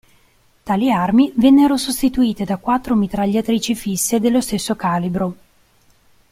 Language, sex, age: Italian, female, 40-49